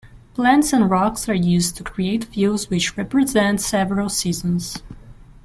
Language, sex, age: English, female, 40-49